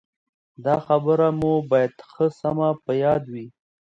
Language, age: Pashto, 30-39